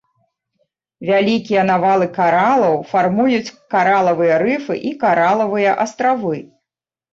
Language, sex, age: Belarusian, female, 30-39